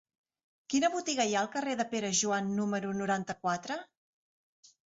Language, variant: Catalan, Central